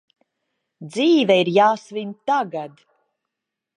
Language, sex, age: Latvian, female, 40-49